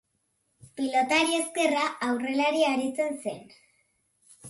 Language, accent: Basque, Erdialdekoa edo Nafarra (Gipuzkoa, Nafarroa)